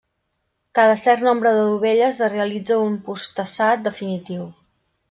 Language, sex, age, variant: Catalan, female, 50-59, Central